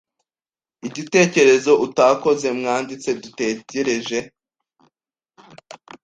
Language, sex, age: Kinyarwanda, male, 19-29